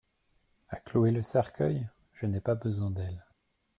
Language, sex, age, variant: French, male, 30-39, Français de métropole